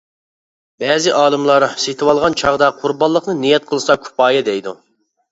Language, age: Uyghur, 19-29